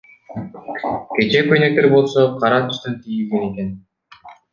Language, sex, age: Kyrgyz, male, 19-29